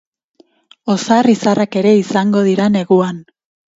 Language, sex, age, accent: Basque, female, 30-39, Mendebalekoa (Araba, Bizkaia, Gipuzkoako mendebaleko herri batzuk)